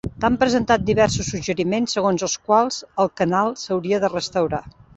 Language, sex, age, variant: Catalan, female, 60-69, Central